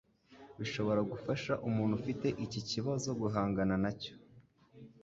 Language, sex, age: Kinyarwanda, male, 19-29